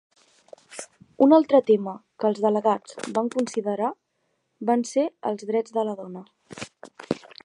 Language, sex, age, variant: Catalan, male, 19-29, Central